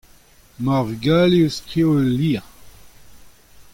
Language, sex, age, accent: Breton, male, 60-69, Kerneveg